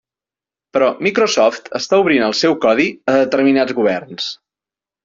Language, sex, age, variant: Catalan, male, 40-49, Central